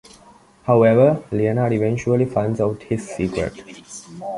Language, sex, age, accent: English, male, under 19, England English